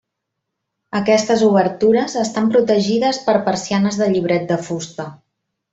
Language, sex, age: Catalan, female, 40-49